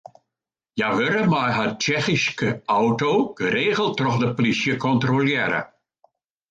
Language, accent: Western Frisian, Klaaifrysk